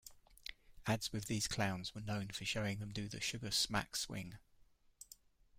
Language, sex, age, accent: English, male, 50-59, England English